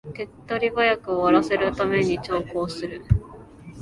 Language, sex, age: Japanese, female, 19-29